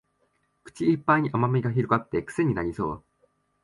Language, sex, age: Japanese, male, 19-29